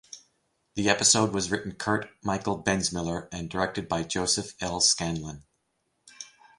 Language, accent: English, United States English